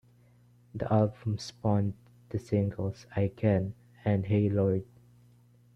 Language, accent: English, Filipino